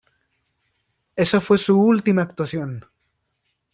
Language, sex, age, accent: Spanish, male, 19-29, México